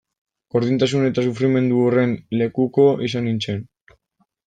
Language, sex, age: Basque, male, 19-29